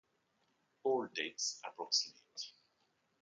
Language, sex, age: English, male, 40-49